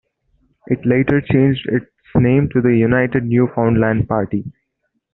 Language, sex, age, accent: English, male, 19-29, India and South Asia (India, Pakistan, Sri Lanka)